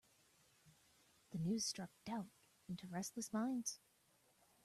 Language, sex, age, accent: English, female, 30-39, United States English